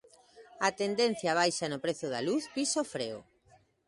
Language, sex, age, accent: Galician, female, 30-39, Normativo (estándar)